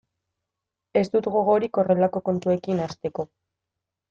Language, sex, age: Basque, female, 19-29